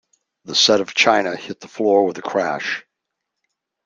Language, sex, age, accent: English, male, 70-79, United States English